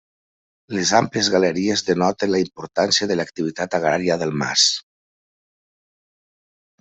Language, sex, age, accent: Catalan, male, 50-59, valencià